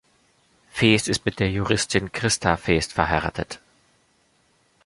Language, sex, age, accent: German, male, 40-49, Deutschland Deutsch